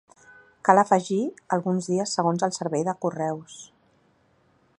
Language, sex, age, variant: Catalan, female, 40-49, Central